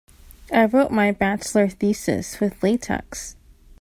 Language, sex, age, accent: English, female, 19-29, United States English